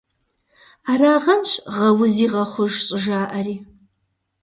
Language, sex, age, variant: Kabardian, female, 40-49, Адыгэбзэ (Къэбэрдей, Кирил, Урысей)